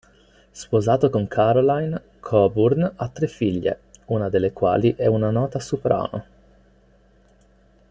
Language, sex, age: Italian, male, 19-29